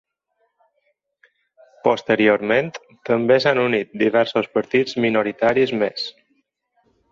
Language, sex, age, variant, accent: Catalan, male, 30-39, Balear, balear